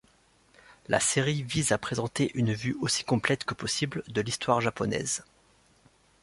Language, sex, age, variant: French, male, 19-29, Français de métropole